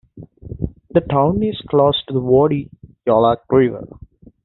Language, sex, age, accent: English, male, 19-29, England English